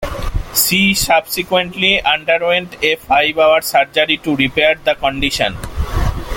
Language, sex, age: English, male, 30-39